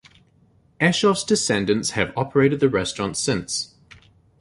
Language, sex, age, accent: English, male, 30-39, New Zealand English